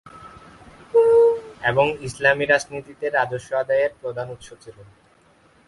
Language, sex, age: Bengali, male, 19-29